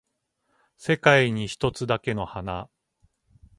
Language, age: Japanese, 50-59